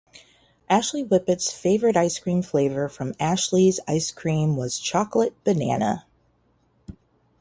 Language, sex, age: English, female, 40-49